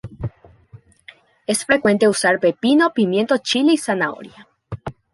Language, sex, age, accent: Spanish, female, 19-29, Andino-Pacífico: Colombia, Perú, Ecuador, oeste de Bolivia y Venezuela andina